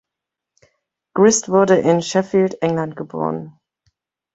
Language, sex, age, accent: German, female, 30-39, Deutschland Deutsch